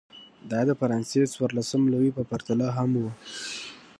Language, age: Pashto, 19-29